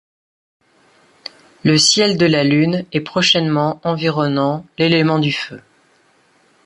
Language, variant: French, Français de métropole